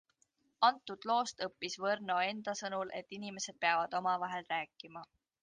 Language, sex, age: Estonian, female, 19-29